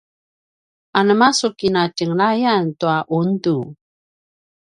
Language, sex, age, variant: Paiwan, female, 50-59, pinayuanan a kinaikacedasan (東排灣語)